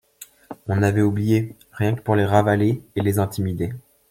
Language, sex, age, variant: French, male, 19-29, Français de métropole